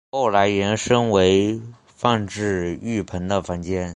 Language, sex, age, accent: Chinese, male, under 19, 出生地：浙江省